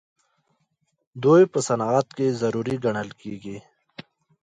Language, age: Pashto, 19-29